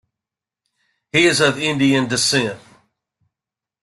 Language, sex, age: English, male, 50-59